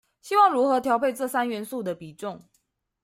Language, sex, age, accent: Chinese, female, 19-29, 出生地：臺中市